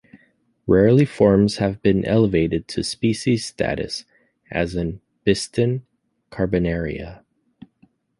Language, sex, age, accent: English, male, 30-39, United States English